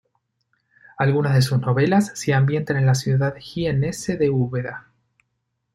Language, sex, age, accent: Spanish, male, 40-49, Rioplatense: Argentina, Uruguay, este de Bolivia, Paraguay